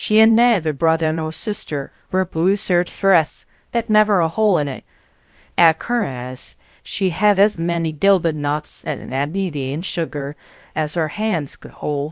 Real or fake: fake